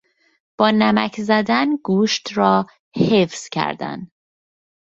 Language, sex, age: Persian, female, 19-29